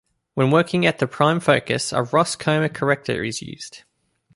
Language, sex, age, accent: English, male, 19-29, Australian English